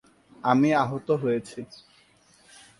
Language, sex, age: Bengali, male, 19-29